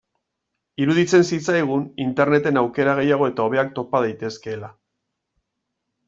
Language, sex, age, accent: Basque, male, 40-49, Mendebalekoa (Araba, Bizkaia, Gipuzkoako mendebaleko herri batzuk)